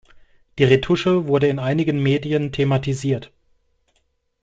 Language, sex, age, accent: German, male, 30-39, Deutschland Deutsch